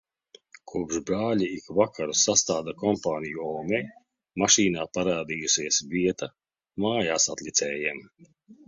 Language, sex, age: Latvian, male, 60-69